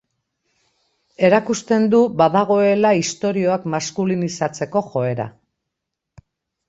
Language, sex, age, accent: Basque, female, 60-69, Mendebalekoa (Araba, Bizkaia, Gipuzkoako mendebaleko herri batzuk)